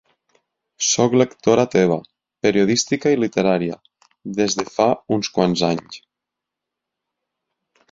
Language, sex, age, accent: Catalan, male, 30-39, valencià